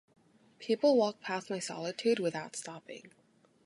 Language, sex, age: English, female, 19-29